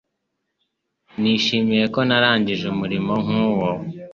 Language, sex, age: Kinyarwanda, male, 19-29